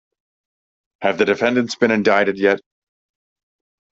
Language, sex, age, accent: English, male, 19-29, United States English